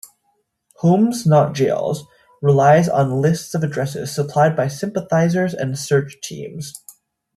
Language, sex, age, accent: English, male, under 19, United States English